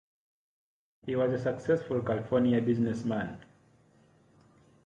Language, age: English, 30-39